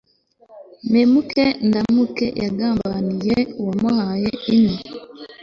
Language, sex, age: Kinyarwanda, female, 19-29